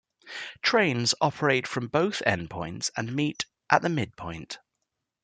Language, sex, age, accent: English, male, 19-29, England English